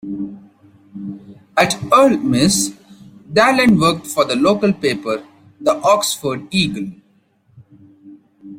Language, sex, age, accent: English, male, 19-29, India and South Asia (India, Pakistan, Sri Lanka)